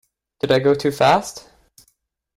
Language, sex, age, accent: English, male, 19-29, Canadian English